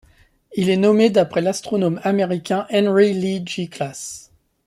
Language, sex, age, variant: French, male, 30-39, Français de métropole